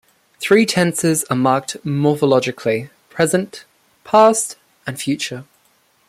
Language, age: English, under 19